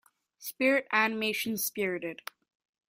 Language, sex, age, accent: English, male, 19-29, United States English